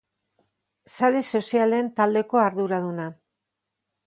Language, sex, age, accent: Basque, female, 50-59, Mendebalekoa (Araba, Bizkaia, Gipuzkoako mendebaleko herri batzuk)